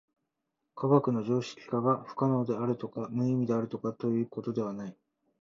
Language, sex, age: Japanese, male, 19-29